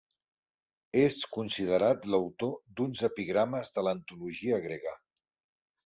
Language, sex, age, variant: Catalan, male, 60-69, Central